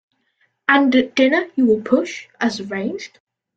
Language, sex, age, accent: English, male, under 19, England English